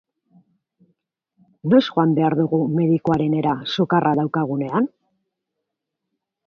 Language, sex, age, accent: Basque, female, 40-49, Mendebalekoa (Araba, Bizkaia, Gipuzkoako mendebaleko herri batzuk)